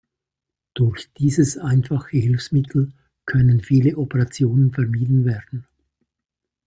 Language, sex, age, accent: German, male, 70-79, Schweizerdeutsch